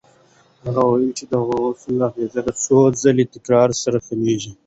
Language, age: Pashto, 19-29